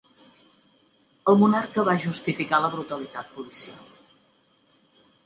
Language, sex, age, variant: Catalan, female, 60-69, Central